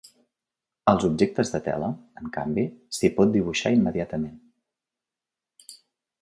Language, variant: Catalan, Nord-Occidental